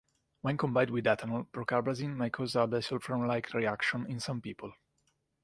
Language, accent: English, United States English